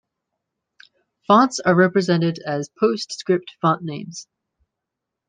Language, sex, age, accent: English, male, 19-29, United States English